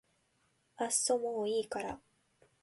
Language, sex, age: Japanese, female, 19-29